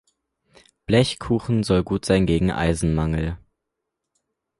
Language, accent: German, Deutschland Deutsch